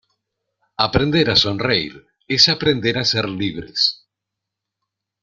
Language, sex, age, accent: Spanish, male, 50-59, Rioplatense: Argentina, Uruguay, este de Bolivia, Paraguay